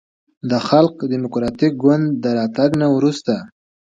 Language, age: Pashto, 19-29